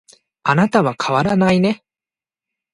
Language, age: Japanese, 19-29